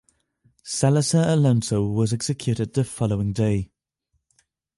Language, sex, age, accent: English, male, 19-29, England English